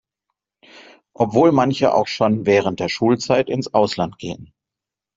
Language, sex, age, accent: German, male, 50-59, Deutschland Deutsch